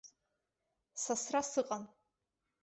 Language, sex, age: Abkhazian, female, 30-39